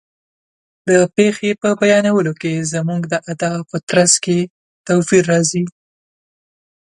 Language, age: Pashto, 19-29